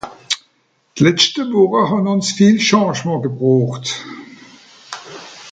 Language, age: Swiss German, 60-69